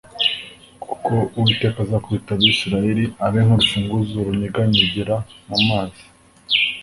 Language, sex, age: Kinyarwanda, male, 19-29